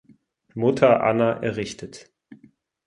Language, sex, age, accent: German, male, 30-39, Deutschland Deutsch